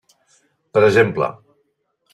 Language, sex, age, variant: Catalan, male, 60-69, Central